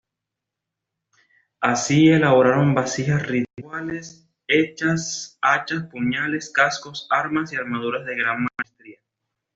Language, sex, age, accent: Spanish, male, 19-29, Caribe: Cuba, Venezuela, Puerto Rico, República Dominicana, Panamá, Colombia caribeña, México caribeño, Costa del golfo de México